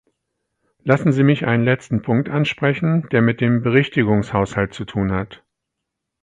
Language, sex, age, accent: German, male, 40-49, Deutschland Deutsch